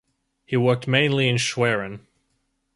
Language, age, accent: English, 19-29, Australian English